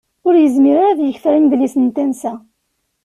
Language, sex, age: Kabyle, female, 19-29